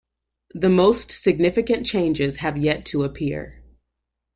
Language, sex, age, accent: English, female, 30-39, United States English